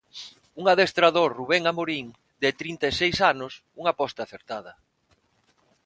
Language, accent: Galician, Normativo (estándar); Neofalante